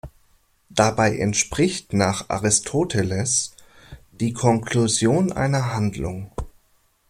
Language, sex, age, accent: German, male, 30-39, Deutschland Deutsch